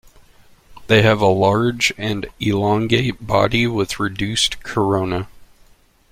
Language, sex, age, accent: English, male, 30-39, United States English